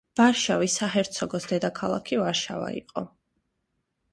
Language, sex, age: Georgian, female, 19-29